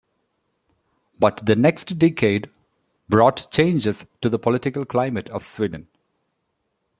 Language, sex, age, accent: English, male, 40-49, India and South Asia (India, Pakistan, Sri Lanka)